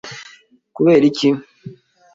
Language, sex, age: Kinyarwanda, male, 19-29